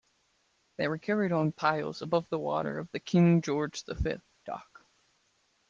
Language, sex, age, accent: English, male, 19-29, United States English